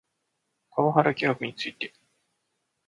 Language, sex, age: Japanese, male, 30-39